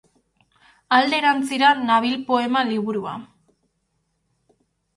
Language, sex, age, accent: Basque, female, 19-29, Erdialdekoa edo Nafarra (Gipuzkoa, Nafarroa)